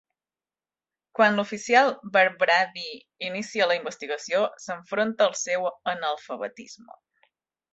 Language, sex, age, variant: Catalan, female, 30-39, Central